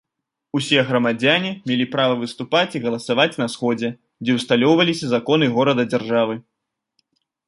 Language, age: Belarusian, 19-29